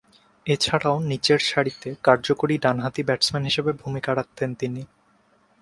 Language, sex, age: Bengali, male, 19-29